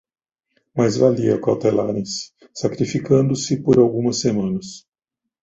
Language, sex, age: Portuguese, male, 50-59